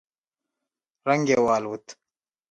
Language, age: Pashto, 19-29